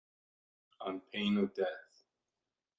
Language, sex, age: English, male, 30-39